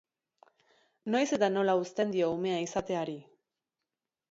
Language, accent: Basque, Erdialdekoa edo Nafarra (Gipuzkoa, Nafarroa)